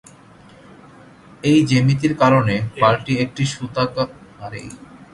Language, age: Bengali, 30-39